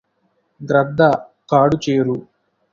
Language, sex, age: Telugu, male, 19-29